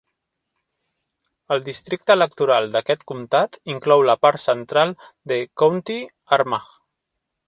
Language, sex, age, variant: Catalan, male, 30-39, Central